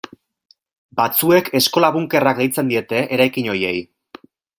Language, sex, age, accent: Basque, male, 30-39, Erdialdekoa edo Nafarra (Gipuzkoa, Nafarroa)